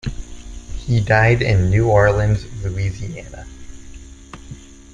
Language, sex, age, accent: English, male, 19-29, United States English